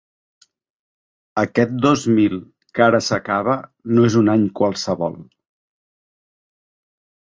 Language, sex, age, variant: Catalan, male, 50-59, Central